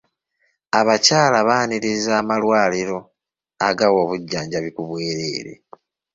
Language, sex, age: Ganda, male, 19-29